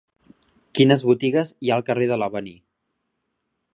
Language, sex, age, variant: Catalan, male, 19-29, Central